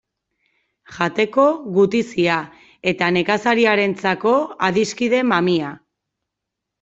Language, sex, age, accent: Basque, female, 30-39, Erdialdekoa edo Nafarra (Gipuzkoa, Nafarroa)